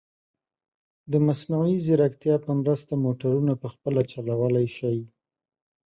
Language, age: Pashto, 30-39